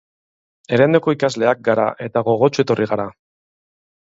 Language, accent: Basque, Mendebalekoa (Araba, Bizkaia, Gipuzkoako mendebaleko herri batzuk)